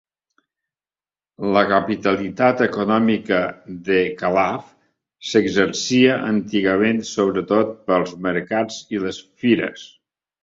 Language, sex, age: Catalan, male, 70-79